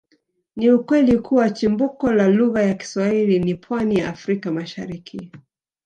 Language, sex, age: Swahili, female, 50-59